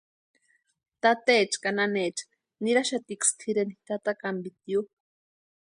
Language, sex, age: Western Highland Purepecha, female, 19-29